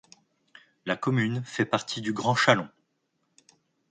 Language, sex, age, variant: French, male, 30-39, Français de métropole